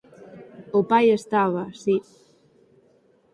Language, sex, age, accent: Galician, female, 19-29, Atlántico (seseo e gheada)